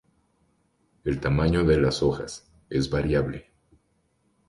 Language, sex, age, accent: Spanish, male, 19-29, Andino-Pacífico: Colombia, Perú, Ecuador, oeste de Bolivia y Venezuela andina